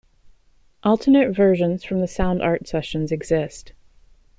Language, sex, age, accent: English, female, 40-49, United States English